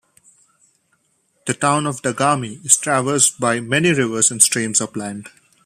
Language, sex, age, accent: English, male, 19-29, India and South Asia (India, Pakistan, Sri Lanka)